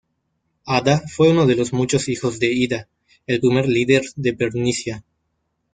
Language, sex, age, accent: Spanish, male, 19-29, México